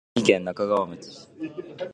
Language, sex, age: Japanese, male, 19-29